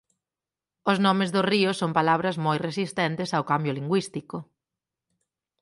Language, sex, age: Galician, female, 30-39